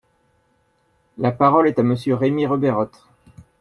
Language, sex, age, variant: French, male, 40-49, Français de métropole